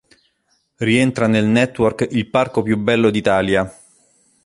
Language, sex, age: Italian, male, 40-49